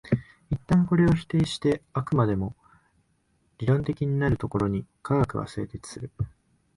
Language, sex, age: Japanese, male, 19-29